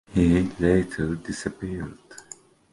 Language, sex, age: English, male, 19-29